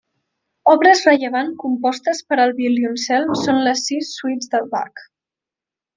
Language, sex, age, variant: Catalan, female, under 19, Central